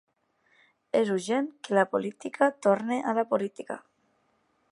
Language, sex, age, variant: Catalan, female, 19-29, Tortosí